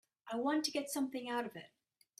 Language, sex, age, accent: English, female, 30-39, Irish English